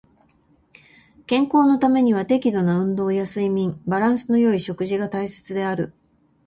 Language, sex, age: Japanese, female, 50-59